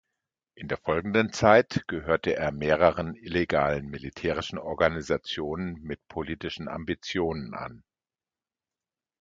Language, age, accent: German, 50-59, Deutschland Deutsch